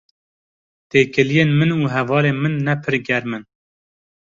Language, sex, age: Kurdish, male, 19-29